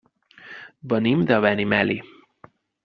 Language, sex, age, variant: Catalan, male, 30-39, Central